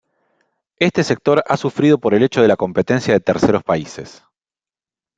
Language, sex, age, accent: Spanish, male, 40-49, Rioplatense: Argentina, Uruguay, este de Bolivia, Paraguay